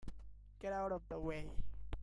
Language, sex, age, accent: English, male, 19-29, United States English